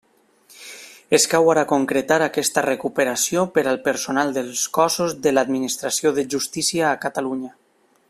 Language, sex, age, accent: Catalan, male, 19-29, valencià